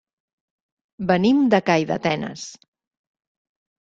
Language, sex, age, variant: Catalan, female, 40-49, Central